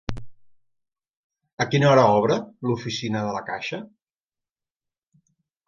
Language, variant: Catalan, Central